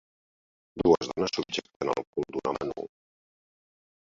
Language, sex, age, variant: Catalan, male, 50-59, Central